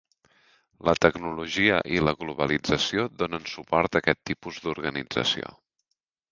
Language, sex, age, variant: Catalan, male, 30-39, Central